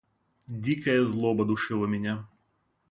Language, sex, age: Russian, male, 30-39